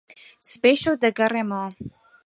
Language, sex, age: Central Kurdish, female, 19-29